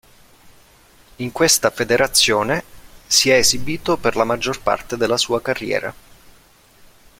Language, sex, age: Italian, male, 30-39